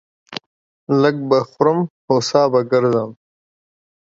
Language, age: Pashto, 19-29